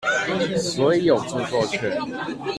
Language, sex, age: Chinese, male, 19-29